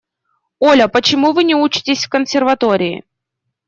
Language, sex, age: Russian, female, 19-29